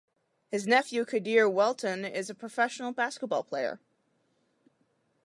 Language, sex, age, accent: English, female, under 19, United States English